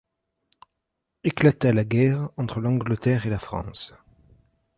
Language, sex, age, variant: French, male, 30-39, Français de métropole